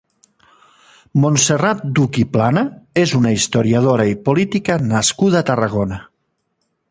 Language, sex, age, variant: Catalan, male, 40-49, Nord-Occidental